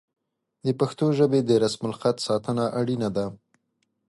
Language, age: Pashto, 19-29